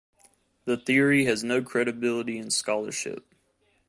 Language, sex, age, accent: English, male, 19-29, United States English